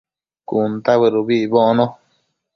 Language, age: Matsés, 19-29